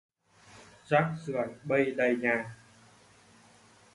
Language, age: Vietnamese, 30-39